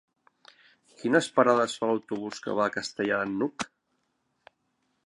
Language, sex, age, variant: Catalan, male, 40-49, Central